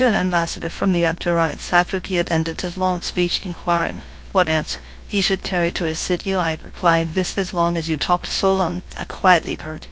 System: TTS, GlowTTS